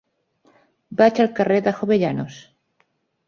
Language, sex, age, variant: Catalan, female, 50-59, Nord-Occidental